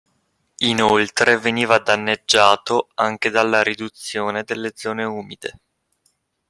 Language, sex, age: Italian, male, 19-29